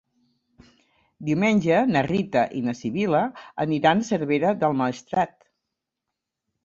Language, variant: Catalan, Central